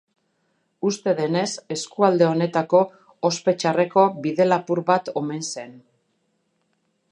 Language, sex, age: Basque, female, 50-59